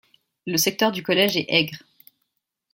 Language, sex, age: French, female, 19-29